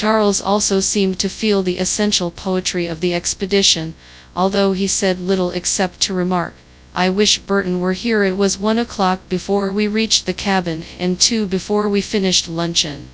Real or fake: fake